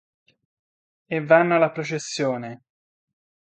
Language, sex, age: Italian, male, 30-39